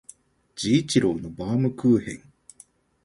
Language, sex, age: Japanese, male, 40-49